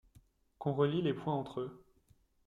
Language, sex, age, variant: French, male, 19-29, Français de métropole